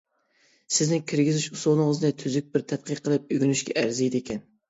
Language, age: Uyghur, 19-29